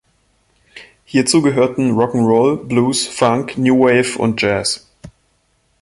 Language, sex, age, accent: German, male, 30-39, Deutschland Deutsch